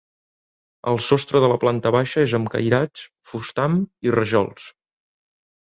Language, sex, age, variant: Catalan, male, 19-29, Central